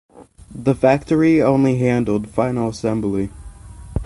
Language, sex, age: English, male, under 19